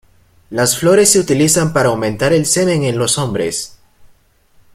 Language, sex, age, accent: Spanish, male, under 19, Andino-Pacífico: Colombia, Perú, Ecuador, oeste de Bolivia y Venezuela andina